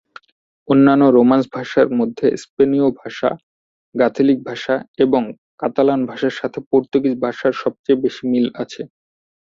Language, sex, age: Bengali, male, 19-29